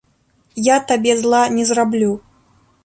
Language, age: Belarusian, 19-29